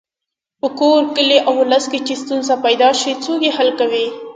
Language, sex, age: Pashto, female, under 19